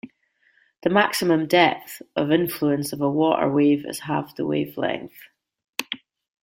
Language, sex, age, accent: English, female, 40-49, Scottish English